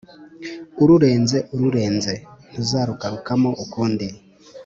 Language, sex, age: Kinyarwanda, male, 19-29